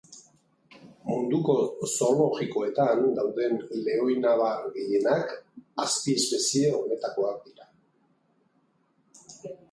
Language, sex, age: Basque, male, 50-59